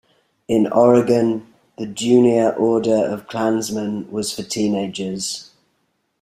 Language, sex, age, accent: English, male, 40-49, England English